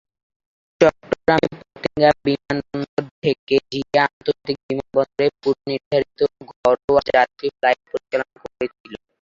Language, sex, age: Bengali, male, 19-29